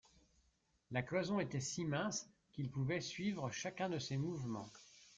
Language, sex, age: French, male, 40-49